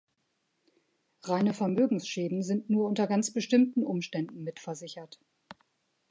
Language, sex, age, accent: German, female, 50-59, Deutschland Deutsch